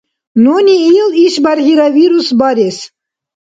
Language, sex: Dargwa, female